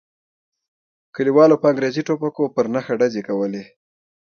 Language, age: Pashto, 30-39